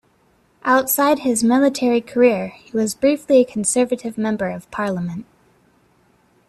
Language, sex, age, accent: English, female, 19-29, United States English